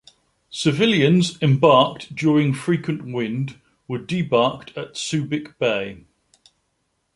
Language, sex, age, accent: English, male, 50-59, England English